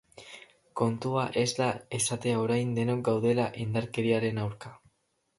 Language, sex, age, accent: Basque, male, under 19, Mendebalekoa (Araba, Bizkaia, Gipuzkoako mendebaleko herri batzuk)